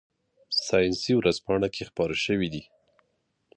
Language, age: Pashto, 30-39